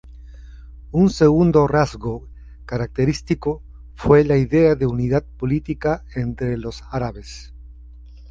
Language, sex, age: Spanish, male, 60-69